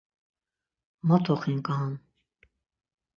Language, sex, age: Laz, female, 60-69